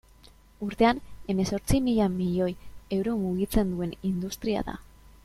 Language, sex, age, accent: Basque, female, 19-29, Mendebalekoa (Araba, Bizkaia, Gipuzkoako mendebaleko herri batzuk)